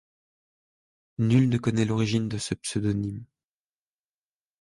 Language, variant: French, Français de métropole